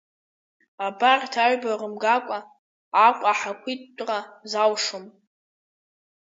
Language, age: Abkhazian, under 19